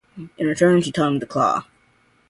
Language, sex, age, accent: English, male, under 19, United States English